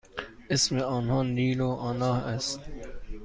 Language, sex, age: Persian, male, 30-39